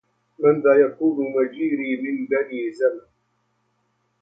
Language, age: Arabic, 40-49